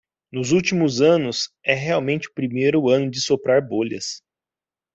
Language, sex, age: Portuguese, male, 30-39